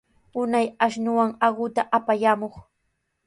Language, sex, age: Sihuas Ancash Quechua, female, 19-29